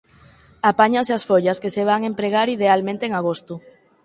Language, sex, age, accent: Galician, female, 19-29, Central (sen gheada)